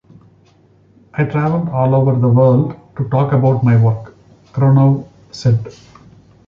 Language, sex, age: English, male, 40-49